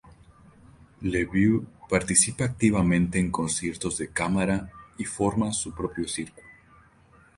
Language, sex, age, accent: Spanish, male, 30-39, México